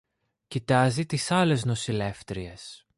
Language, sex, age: Greek, male, 19-29